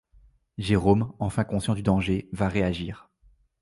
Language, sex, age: French, male, 19-29